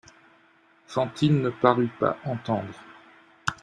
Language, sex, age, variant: French, male, 50-59, Français de métropole